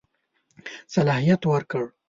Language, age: Pashto, 30-39